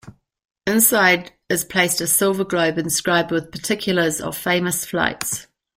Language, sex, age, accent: English, female, 60-69, New Zealand English